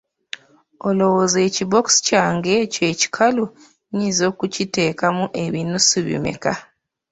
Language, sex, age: Ganda, female, 30-39